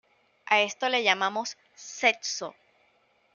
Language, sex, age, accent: Spanish, female, 19-29, Caribe: Cuba, Venezuela, Puerto Rico, República Dominicana, Panamá, Colombia caribeña, México caribeño, Costa del golfo de México